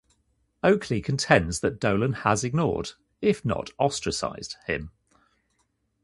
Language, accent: English, England English